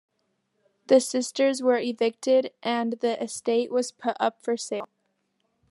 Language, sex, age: English, female, under 19